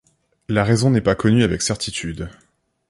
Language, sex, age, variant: French, male, under 19, Français de métropole